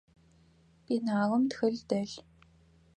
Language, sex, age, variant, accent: Adyghe, female, 19-29, Адыгабзэ (Кирил, пстэумэ зэдыряе), Бжъэдыгъу (Bjeduğ)